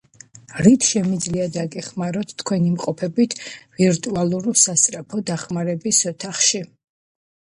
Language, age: Georgian, under 19